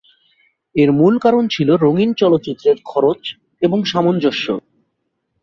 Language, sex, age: Bengali, male, 30-39